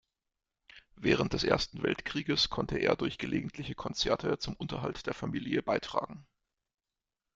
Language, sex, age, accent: German, male, 30-39, Deutschland Deutsch